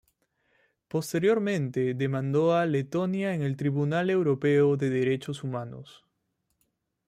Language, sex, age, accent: Spanish, male, 30-39, Andino-Pacífico: Colombia, Perú, Ecuador, oeste de Bolivia y Venezuela andina